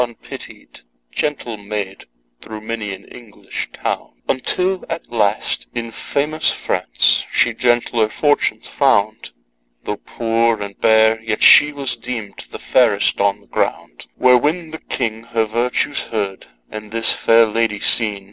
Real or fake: real